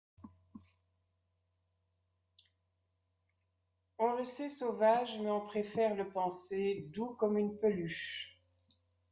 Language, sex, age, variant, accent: French, female, 60-69, Français d'Europe, Français de Belgique